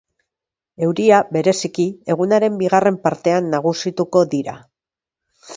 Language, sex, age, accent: Basque, female, 40-49, Mendebalekoa (Araba, Bizkaia, Gipuzkoako mendebaleko herri batzuk)